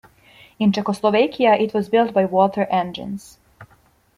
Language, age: English, 19-29